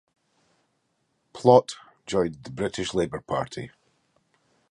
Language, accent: English, Scottish English